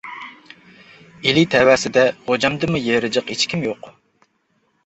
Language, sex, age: Uyghur, male, 40-49